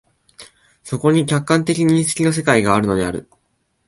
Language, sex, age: Japanese, male, 19-29